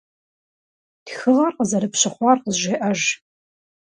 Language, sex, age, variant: Kabardian, female, 30-39, Адыгэбзэ (Къэбэрдей, Кирил, Урысей)